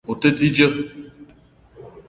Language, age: Eton (Cameroon), 30-39